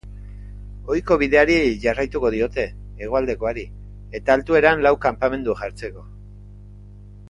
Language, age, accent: Basque, 60-69, Erdialdekoa edo Nafarra (Gipuzkoa, Nafarroa)